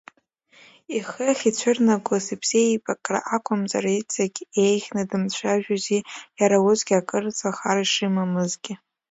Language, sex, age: Abkhazian, female, under 19